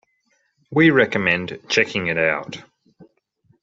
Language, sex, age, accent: English, male, 40-49, Australian English